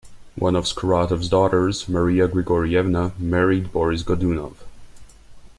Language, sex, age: English, male, 19-29